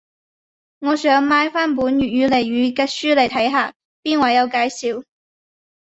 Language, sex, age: Cantonese, female, 19-29